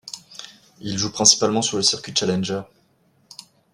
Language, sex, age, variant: French, male, 30-39, Français de métropole